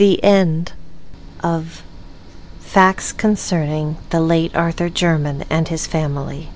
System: none